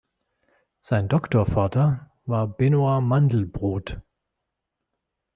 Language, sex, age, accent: German, male, 40-49, Deutschland Deutsch